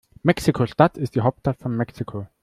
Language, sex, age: German, male, 19-29